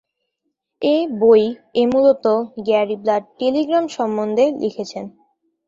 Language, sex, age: Bengali, female, 30-39